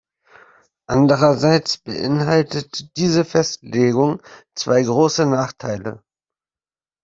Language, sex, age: German, male, 30-39